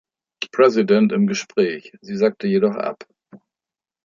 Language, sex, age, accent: German, male, 60-69, Deutschland Deutsch